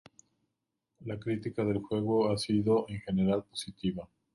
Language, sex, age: Spanish, male, 40-49